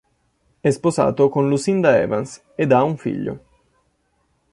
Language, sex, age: Italian, male, 19-29